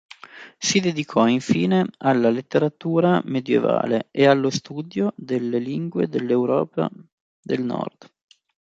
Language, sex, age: Italian, male, 30-39